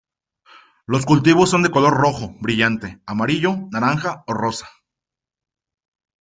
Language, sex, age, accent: Spanish, male, 40-49, México